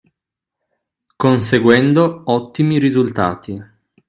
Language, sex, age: Italian, male, 19-29